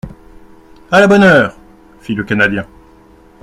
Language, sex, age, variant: French, male, 30-39, Français de métropole